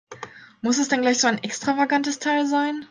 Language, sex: German, female